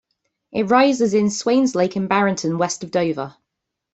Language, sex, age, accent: English, female, 30-39, England English